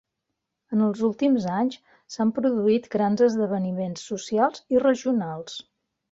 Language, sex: Catalan, female